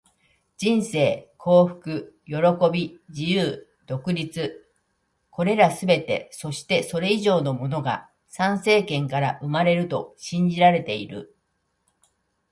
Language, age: Japanese, 60-69